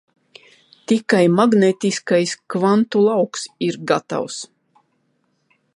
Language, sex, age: Latvian, female, 50-59